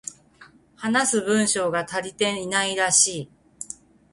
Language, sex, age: Japanese, female, 40-49